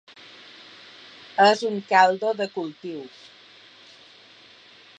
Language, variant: Catalan, Balear